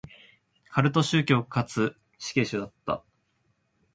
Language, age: Japanese, 19-29